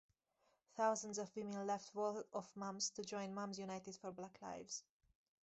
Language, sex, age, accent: English, female, 19-29, United States English